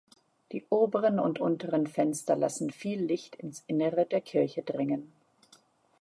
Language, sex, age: German, female, 30-39